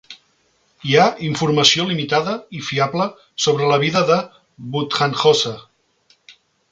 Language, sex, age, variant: Catalan, male, 40-49, Central